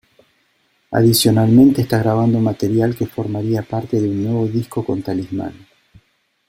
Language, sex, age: Spanish, male, 50-59